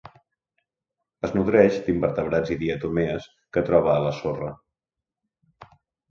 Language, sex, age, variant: Catalan, male, 40-49, Central